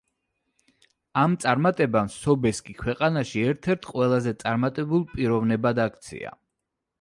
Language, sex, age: Georgian, male, 40-49